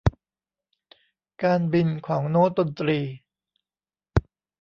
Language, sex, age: Thai, male, 50-59